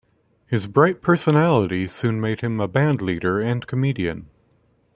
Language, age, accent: English, 40-49, United States English